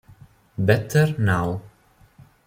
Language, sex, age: Italian, male, 19-29